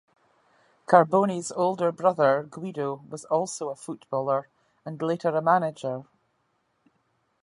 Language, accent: English, Scottish English